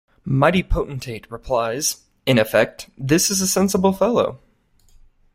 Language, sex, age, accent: English, male, 19-29, United States English